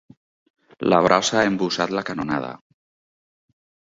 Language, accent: Catalan, valencià